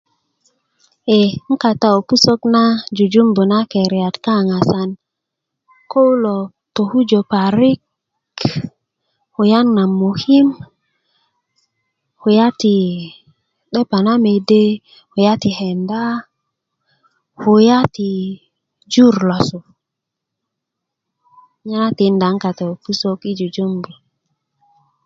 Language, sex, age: Kuku, female, 19-29